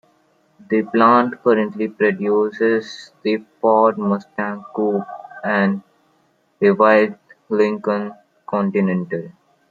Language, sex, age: English, male, under 19